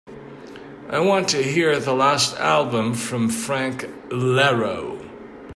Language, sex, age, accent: English, male, 40-49, United States English